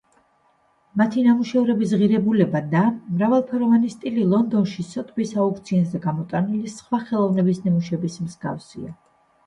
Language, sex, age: Georgian, female, 40-49